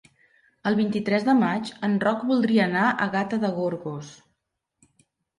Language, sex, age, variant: Catalan, female, 50-59, Central